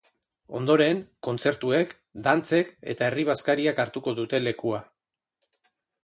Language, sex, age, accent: Basque, male, 40-49, Erdialdekoa edo Nafarra (Gipuzkoa, Nafarroa)